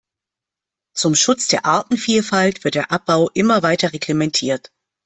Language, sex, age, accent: German, female, 50-59, Deutschland Deutsch